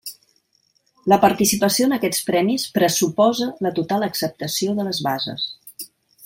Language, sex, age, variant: Catalan, female, 60-69, Central